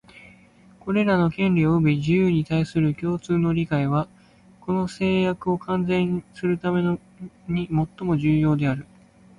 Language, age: Japanese, 19-29